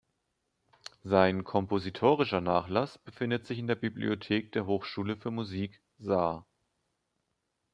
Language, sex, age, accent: German, male, 19-29, Deutschland Deutsch